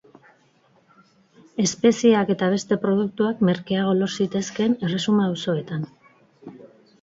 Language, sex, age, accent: Basque, female, 40-49, Mendebalekoa (Araba, Bizkaia, Gipuzkoako mendebaleko herri batzuk)